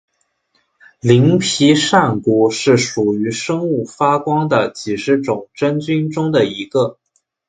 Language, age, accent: Chinese, 19-29, 出生地：江苏省